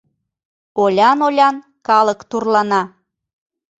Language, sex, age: Mari, female, 30-39